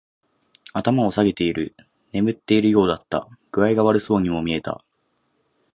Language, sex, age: Japanese, male, 19-29